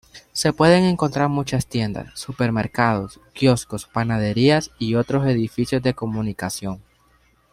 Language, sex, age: Spanish, male, 19-29